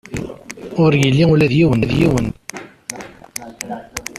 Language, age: Kabyle, 40-49